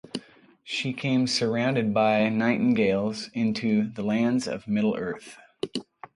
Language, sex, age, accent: English, male, 40-49, United States English